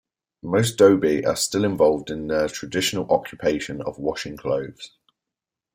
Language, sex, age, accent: English, male, 19-29, England English